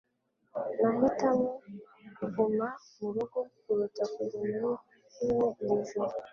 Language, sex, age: Kinyarwanda, female, 19-29